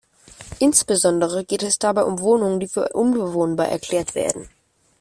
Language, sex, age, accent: German, male, under 19, Deutschland Deutsch